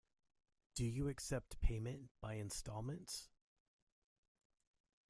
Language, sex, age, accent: English, male, 40-49, United States English